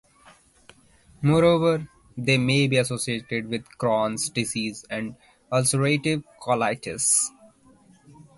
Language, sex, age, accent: English, male, 19-29, India and South Asia (India, Pakistan, Sri Lanka)